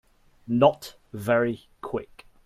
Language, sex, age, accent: English, male, under 19, England English